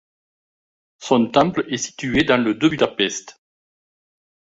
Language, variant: French, Français de métropole